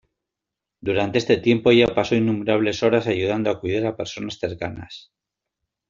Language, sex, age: Spanish, male, 50-59